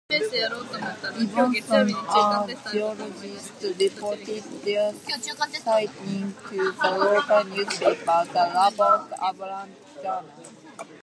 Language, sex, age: English, female, 19-29